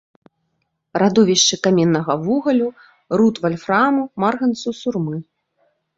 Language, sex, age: Belarusian, female, 30-39